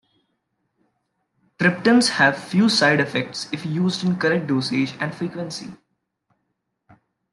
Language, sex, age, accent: English, male, 19-29, India and South Asia (India, Pakistan, Sri Lanka)